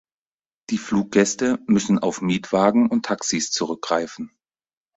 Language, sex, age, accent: German, male, 30-39, Deutschland Deutsch